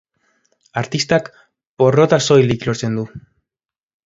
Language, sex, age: Basque, male, under 19